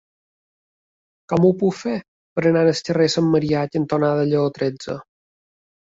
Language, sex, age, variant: Catalan, male, 19-29, Balear